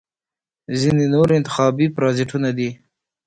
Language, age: Pashto, 40-49